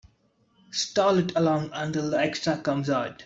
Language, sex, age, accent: English, male, 19-29, India and South Asia (India, Pakistan, Sri Lanka)